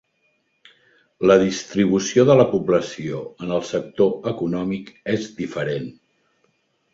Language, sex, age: Catalan, male, 50-59